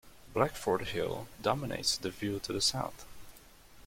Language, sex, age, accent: English, male, 19-29, United States English